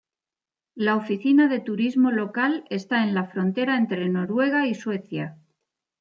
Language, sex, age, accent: Spanish, female, 50-59, España: Centro-Sur peninsular (Madrid, Toledo, Castilla-La Mancha)